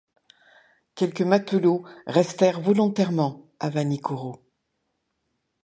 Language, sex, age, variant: French, female, 60-69, Français de métropole